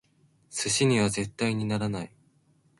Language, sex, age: Japanese, male, 19-29